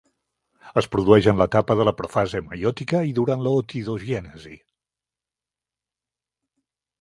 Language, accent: Catalan, Empordanès